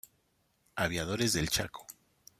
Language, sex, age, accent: Spanish, male, 50-59, México